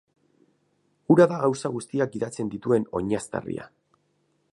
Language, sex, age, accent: Basque, male, 40-49, Mendebalekoa (Araba, Bizkaia, Gipuzkoako mendebaleko herri batzuk)